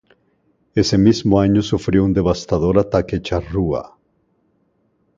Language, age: Spanish, 50-59